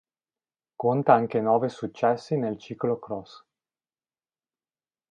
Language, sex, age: Italian, male, 19-29